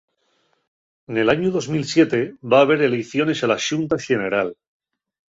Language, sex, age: Asturian, male, 40-49